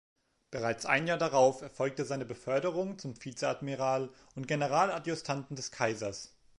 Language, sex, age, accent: German, male, 19-29, Deutschland Deutsch